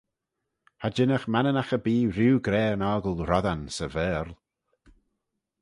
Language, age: Manx, 40-49